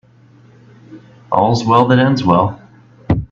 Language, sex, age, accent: English, male, 19-29, United States English